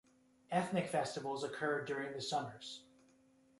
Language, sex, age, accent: English, male, 19-29, United States English